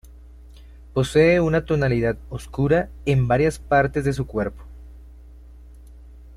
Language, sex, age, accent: Spanish, male, 30-39, Andino-Pacífico: Colombia, Perú, Ecuador, oeste de Bolivia y Venezuela andina